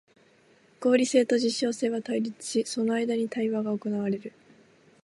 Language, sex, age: Japanese, female, 19-29